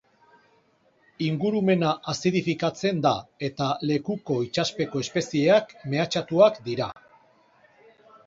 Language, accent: Basque, Erdialdekoa edo Nafarra (Gipuzkoa, Nafarroa)